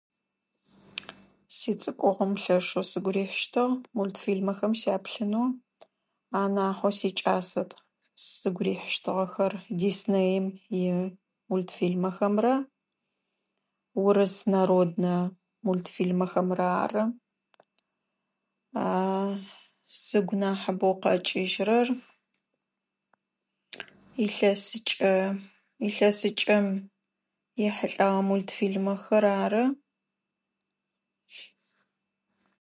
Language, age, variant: Adyghe, 40-49, Адыгабзэ (Кирил, пстэумэ зэдыряе)